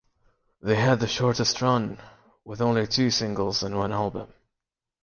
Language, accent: English, United States English